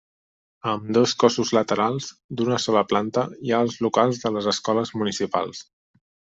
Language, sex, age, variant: Catalan, male, 19-29, Central